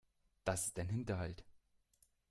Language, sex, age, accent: German, male, 19-29, Deutschland Deutsch